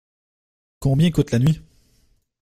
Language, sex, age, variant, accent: French, male, 19-29, Français d'Amérique du Nord, Français du Canada